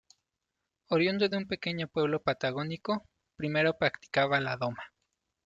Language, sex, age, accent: Spanish, male, 30-39, México